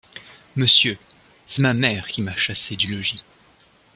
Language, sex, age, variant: French, male, 19-29, Français de métropole